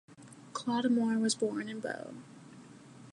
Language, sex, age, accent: English, female, 19-29, United States English